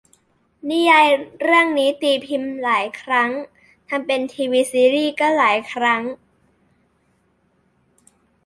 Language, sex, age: Thai, male, under 19